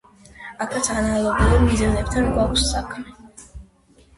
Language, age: Georgian, 19-29